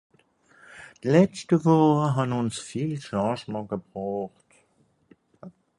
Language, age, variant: Swiss German, 70-79, Nordniederàlemmànisch (Rishoffe, Zàwere, Bùsswìller, Hawenau, Brüemt, Stroossbùri, Molse, Dàmbàch, Schlettstàtt, Pfàlzbùri usw.)